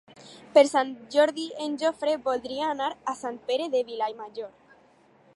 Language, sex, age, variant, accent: Catalan, female, under 19, Alacantí, valencià